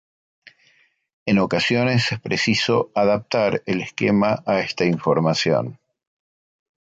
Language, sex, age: Spanish, male, 50-59